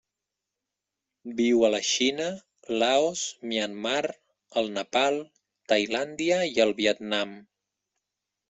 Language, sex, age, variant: Catalan, male, 30-39, Central